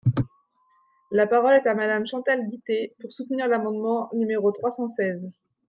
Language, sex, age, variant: French, female, 19-29, Français de métropole